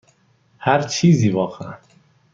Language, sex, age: Persian, male, 30-39